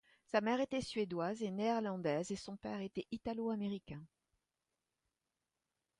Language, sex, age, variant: French, female, 60-69, Français de métropole